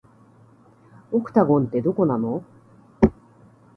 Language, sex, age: Japanese, female, 40-49